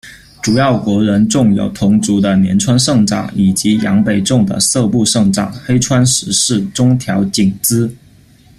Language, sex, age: Chinese, male, 19-29